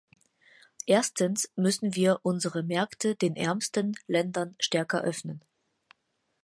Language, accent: German, Deutschland Deutsch; Hochdeutsch